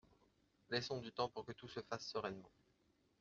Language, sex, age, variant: French, male, 30-39, Français de métropole